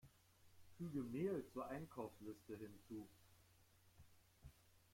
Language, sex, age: German, male, 50-59